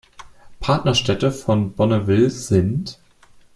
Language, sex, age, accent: German, male, 19-29, Deutschland Deutsch